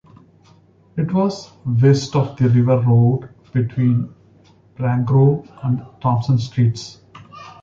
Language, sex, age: English, male, 40-49